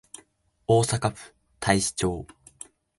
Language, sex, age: Japanese, male, under 19